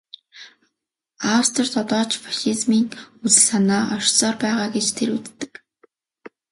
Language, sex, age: Mongolian, female, 19-29